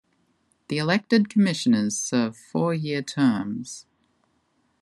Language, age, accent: English, 30-39, Australian English